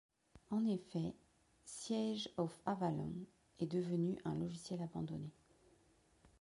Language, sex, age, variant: French, female, 50-59, Français de métropole